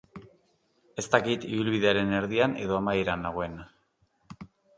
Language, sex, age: Basque, male, 40-49